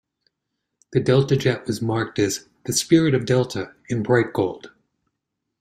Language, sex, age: English, male, 60-69